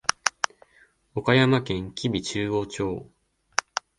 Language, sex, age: Japanese, male, 19-29